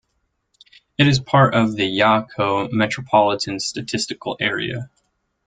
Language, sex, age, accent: English, male, 19-29, United States English